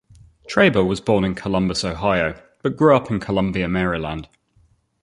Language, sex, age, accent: English, male, 30-39, England English